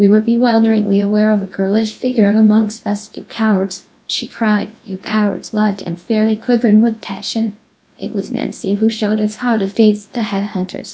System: TTS, GlowTTS